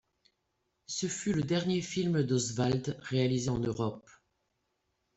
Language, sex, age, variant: French, female, 60-69, Français de métropole